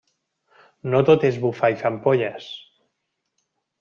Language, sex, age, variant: Catalan, male, 30-39, Central